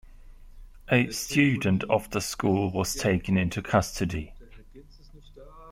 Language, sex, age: English, male, 40-49